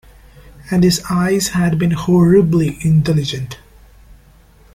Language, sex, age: English, male, 19-29